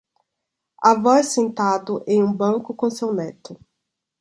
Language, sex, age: Portuguese, female, 40-49